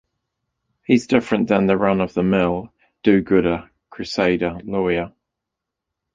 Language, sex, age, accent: English, male, 30-39, New Zealand English